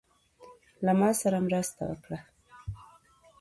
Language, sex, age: Pashto, female, 19-29